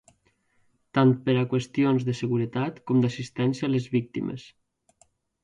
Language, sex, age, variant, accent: Catalan, male, 19-29, Valencià central, valencià